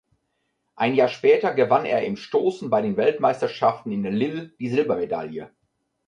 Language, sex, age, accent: German, male, 50-59, Deutschland Deutsch